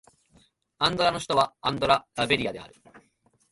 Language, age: Japanese, 19-29